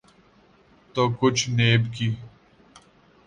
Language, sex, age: Urdu, male, 19-29